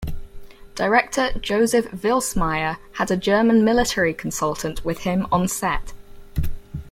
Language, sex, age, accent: English, female, 19-29, England English; New Zealand English